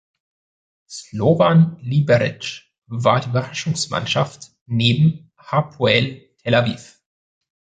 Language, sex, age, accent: German, male, 30-39, Österreichisches Deutsch